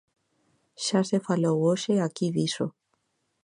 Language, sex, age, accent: Galician, female, 19-29, Normativo (estándar)